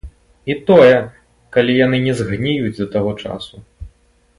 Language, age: Belarusian, 19-29